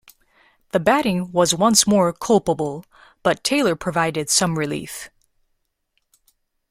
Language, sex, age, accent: English, female, 30-39, United States English